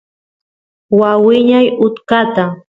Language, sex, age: Santiago del Estero Quichua, female, 19-29